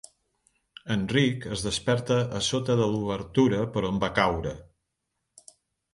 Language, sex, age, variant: Catalan, male, 60-69, Central